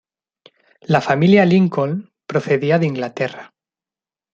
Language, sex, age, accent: Spanish, male, 40-49, España: Centro-Sur peninsular (Madrid, Toledo, Castilla-La Mancha)